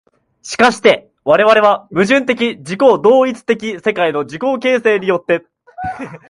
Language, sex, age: Japanese, male, 19-29